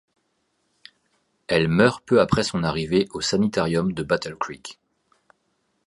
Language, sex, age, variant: French, male, 30-39, Français de métropole